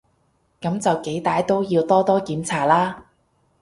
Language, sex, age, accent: Cantonese, female, 30-39, 广州音